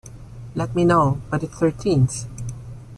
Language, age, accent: English, 40-49, Filipino